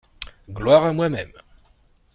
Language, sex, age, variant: French, male, 30-39, Français de métropole